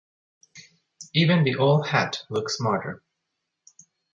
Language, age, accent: English, 30-39, Canadian English